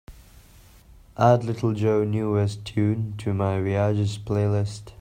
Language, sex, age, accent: English, male, 19-29, India and South Asia (India, Pakistan, Sri Lanka)